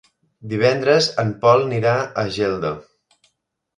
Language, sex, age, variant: Catalan, male, 19-29, Central